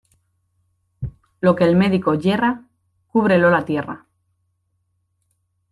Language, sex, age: Spanish, female, 30-39